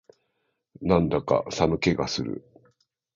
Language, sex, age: Japanese, male, 40-49